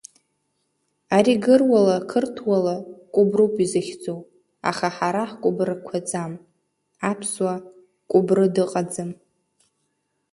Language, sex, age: Abkhazian, female, under 19